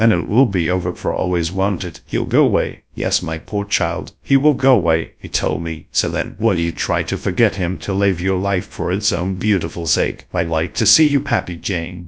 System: TTS, GradTTS